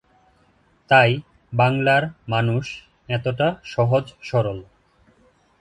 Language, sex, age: Bengali, male, 30-39